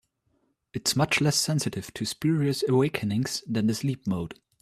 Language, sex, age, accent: English, male, 19-29, United States English